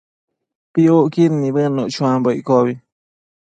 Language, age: Matsés, under 19